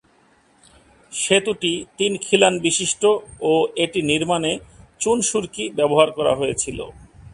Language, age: Bengali, 40-49